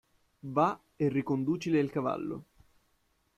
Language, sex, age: Italian, male, 19-29